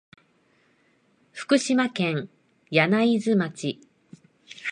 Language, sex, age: Japanese, female, 30-39